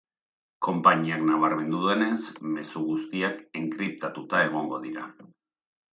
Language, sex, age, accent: Basque, male, 50-59, Erdialdekoa edo Nafarra (Gipuzkoa, Nafarroa)